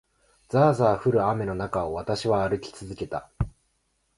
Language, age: Japanese, 19-29